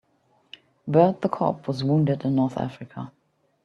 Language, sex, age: English, female, 50-59